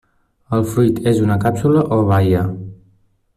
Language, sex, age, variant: Catalan, male, 19-29, Nord-Occidental